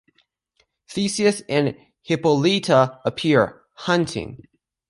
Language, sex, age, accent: English, male, under 19, United States English